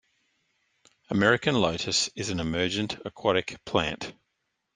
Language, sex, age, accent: English, male, 50-59, Australian English